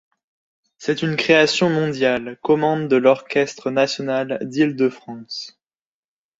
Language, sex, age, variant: French, male, 19-29, Français de métropole